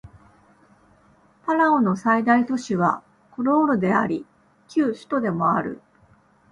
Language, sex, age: Japanese, female, 40-49